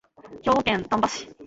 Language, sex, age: Japanese, female, under 19